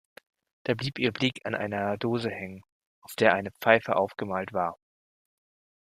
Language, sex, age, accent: German, male, 19-29, Deutschland Deutsch